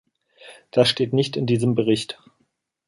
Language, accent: German, Deutschland Deutsch